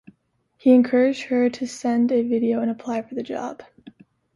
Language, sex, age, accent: English, female, 19-29, United States English